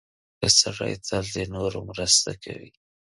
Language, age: Pashto, 19-29